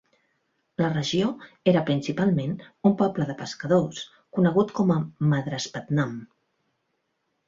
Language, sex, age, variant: Catalan, female, 40-49, Central